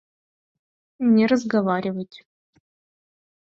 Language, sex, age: Mari, female, under 19